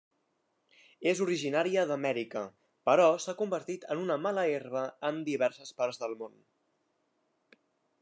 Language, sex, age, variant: Catalan, male, under 19, Central